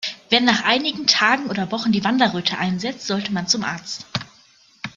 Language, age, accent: German, 19-29, Deutschland Deutsch